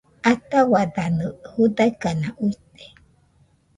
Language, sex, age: Nüpode Huitoto, female, 40-49